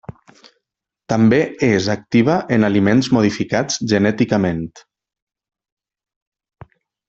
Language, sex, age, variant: Catalan, male, 30-39, Nord-Occidental